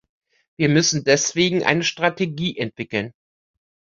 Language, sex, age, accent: German, female, 50-59, Deutschland Deutsch